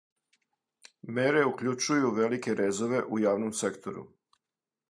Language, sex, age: Serbian, male, 50-59